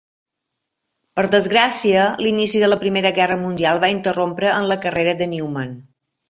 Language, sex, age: Catalan, female, 50-59